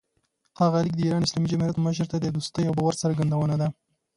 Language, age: Pashto, under 19